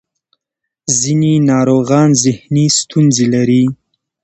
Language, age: Pashto, 19-29